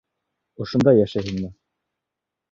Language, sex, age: Bashkir, male, 19-29